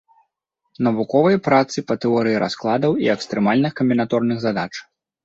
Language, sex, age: Belarusian, male, 30-39